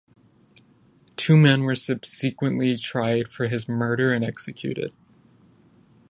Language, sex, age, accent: English, male, 19-29, United States English